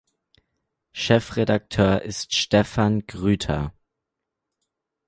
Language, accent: German, Deutschland Deutsch